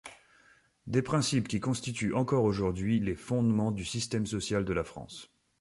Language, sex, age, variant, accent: French, male, 30-39, Français des départements et régions d'outre-mer, Français de La Réunion